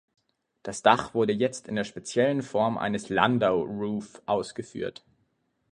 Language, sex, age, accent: German, male, 19-29, Deutschland Deutsch